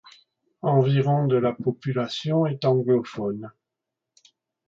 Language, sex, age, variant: French, male, 60-69, Français de métropole